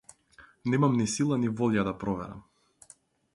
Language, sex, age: Macedonian, male, 19-29